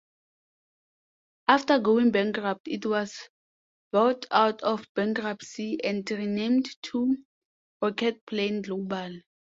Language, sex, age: English, female, 19-29